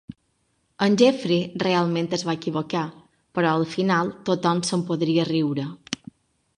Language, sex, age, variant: Catalan, female, 40-49, Balear